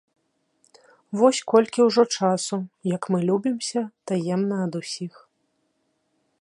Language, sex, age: Belarusian, female, 19-29